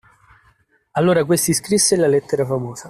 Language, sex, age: Italian, male, 19-29